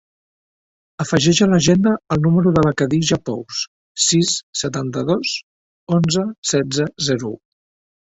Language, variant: Catalan, Central